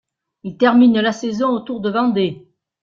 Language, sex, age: French, female, 60-69